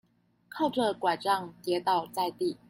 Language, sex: Chinese, female